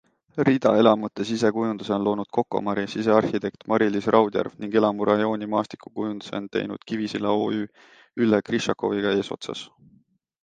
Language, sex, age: Estonian, male, 19-29